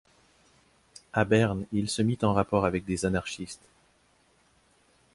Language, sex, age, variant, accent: French, male, 30-39, Français d'Amérique du Nord, Français du Canada